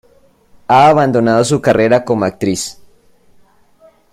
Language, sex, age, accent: Spanish, male, 19-29, Andino-Pacífico: Colombia, Perú, Ecuador, oeste de Bolivia y Venezuela andina